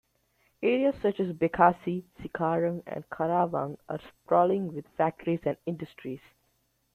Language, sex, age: English, male, 19-29